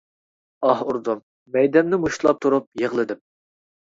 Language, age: Uyghur, 19-29